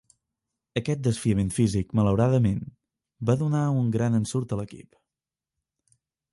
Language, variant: Catalan, Septentrional